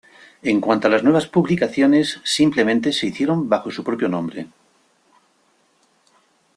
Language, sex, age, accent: Spanish, male, 60-69, España: Centro-Sur peninsular (Madrid, Toledo, Castilla-La Mancha)